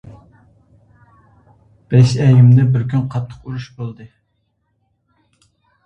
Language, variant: Uyghur, ئۇيغۇر تىلى